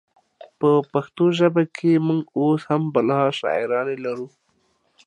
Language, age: Pashto, 30-39